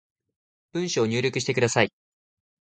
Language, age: Japanese, 19-29